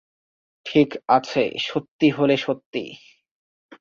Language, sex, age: Bengali, male, 19-29